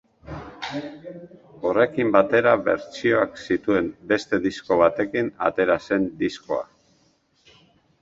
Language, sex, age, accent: Basque, male, 50-59, Mendebalekoa (Araba, Bizkaia, Gipuzkoako mendebaleko herri batzuk)